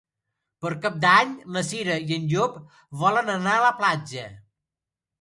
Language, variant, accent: Catalan, Central, central